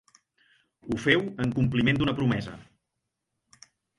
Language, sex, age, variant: Catalan, male, 50-59, Central